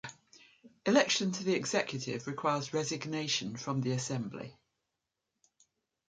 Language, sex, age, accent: English, female, 60-69, England English